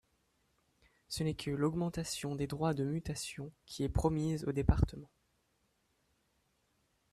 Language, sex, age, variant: French, male, 19-29, Français de métropole